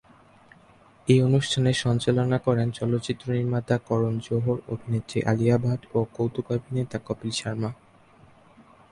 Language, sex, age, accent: Bengali, male, under 19, Native